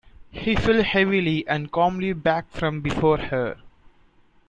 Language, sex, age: English, male, 19-29